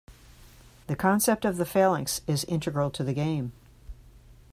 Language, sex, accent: English, female, United States English